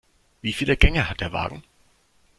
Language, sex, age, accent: German, male, 19-29, Deutschland Deutsch